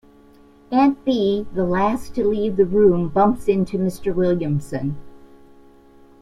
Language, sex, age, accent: English, female, 70-79, United States English